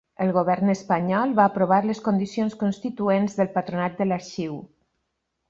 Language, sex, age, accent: Catalan, female, 50-59, valencià